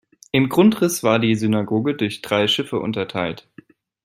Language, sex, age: German, male, 19-29